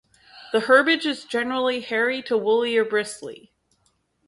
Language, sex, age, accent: English, female, 30-39, Canadian English